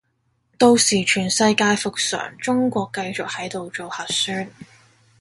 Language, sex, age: Cantonese, female, 19-29